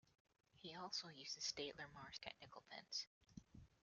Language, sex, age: English, female, 19-29